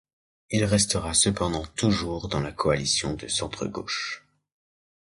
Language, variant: French, Français de métropole